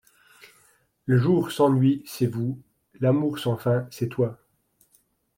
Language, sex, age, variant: French, male, 40-49, Français de métropole